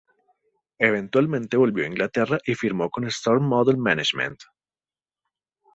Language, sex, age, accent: Spanish, male, 40-49, Andino-Pacífico: Colombia, Perú, Ecuador, oeste de Bolivia y Venezuela andina